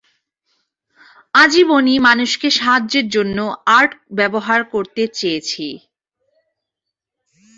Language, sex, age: Bengali, female, 19-29